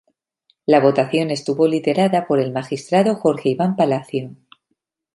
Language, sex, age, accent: Spanish, female, 40-49, España: Norte peninsular (Asturias, Castilla y León, Cantabria, País Vasco, Navarra, Aragón, La Rioja, Guadalajara, Cuenca)